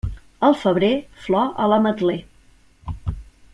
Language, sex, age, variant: Catalan, female, 40-49, Central